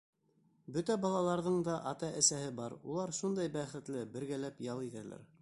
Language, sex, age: Bashkir, male, 40-49